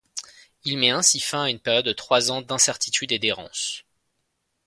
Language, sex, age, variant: French, male, 19-29, Français de métropole